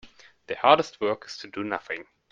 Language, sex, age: English, male, 19-29